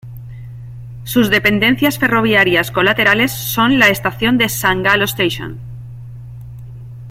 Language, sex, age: Spanish, female, 40-49